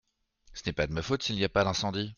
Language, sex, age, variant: French, male, 19-29, Français de métropole